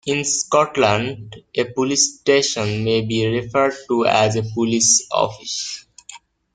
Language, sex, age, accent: English, male, 19-29, United States English